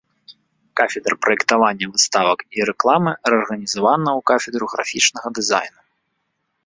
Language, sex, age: Belarusian, male, 19-29